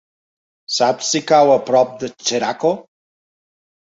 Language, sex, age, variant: Catalan, male, 40-49, Balear